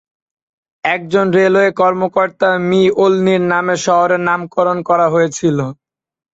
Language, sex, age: Bengali, male, 19-29